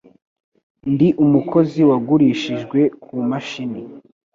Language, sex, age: Kinyarwanda, male, under 19